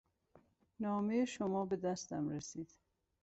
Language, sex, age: Persian, female, 40-49